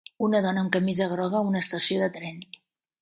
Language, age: Catalan, 60-69